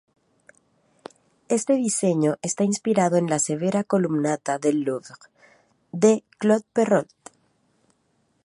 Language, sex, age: Spanish, female, 30-39